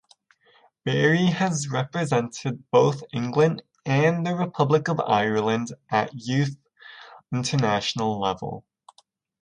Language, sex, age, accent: English, male, 19-29, Canadian English